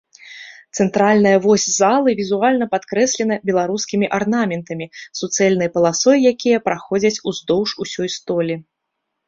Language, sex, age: Belarusian, female, 30-39